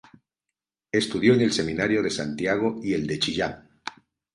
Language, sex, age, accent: Spanish, male, 50-59, Caribe: Cuba, Venezuela, Puerto Rico, República Dominicana, Panamá, Colombia caribeña, México caribeño, Costa del golfo de México